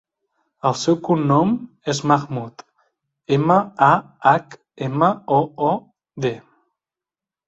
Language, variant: Catalan, Central